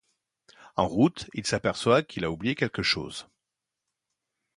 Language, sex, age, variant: French, male, 40-49, Français de métropole